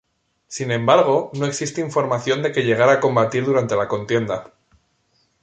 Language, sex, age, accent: Spanish, male, 30-39, España: Norte peninsular (Asturias, Castilla y León, Cantabria, País Vasco, Navarra, Aragón, La Rioja, Guadalajara, Cuenca)